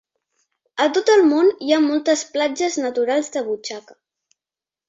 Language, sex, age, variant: Catalan, female, 50-59, Central